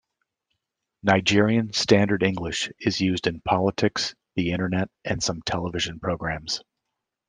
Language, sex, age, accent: English, male, 50-59, United States English